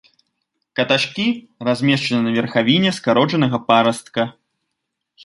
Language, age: Belarusian, 19-29